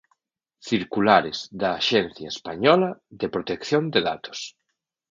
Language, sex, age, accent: Galician, male, 40-49, Central (sen gheada)